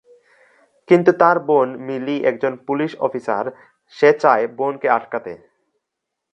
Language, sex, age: Bengali, male, under 19